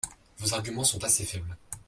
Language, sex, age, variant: French, male, under 19, Français de métropole